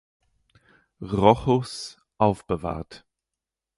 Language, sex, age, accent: German, male, 19-29, Deutschland Deutsch